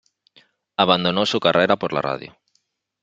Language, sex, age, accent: Spanish, male, 30-39, España: Norte peninsular (Asturias, Castilla y León, Cantabria, País Vasco, Navarra, Aragón, La Rioja, Guadalajara, Cuenca)